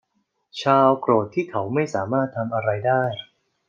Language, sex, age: Thai, male, 40-49